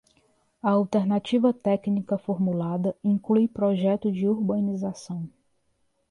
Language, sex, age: Portuguese, female, 19-29